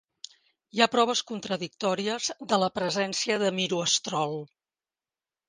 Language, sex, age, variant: Catalan, female, 60-69, Central